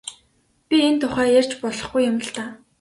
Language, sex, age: Mongolian, female, 19-29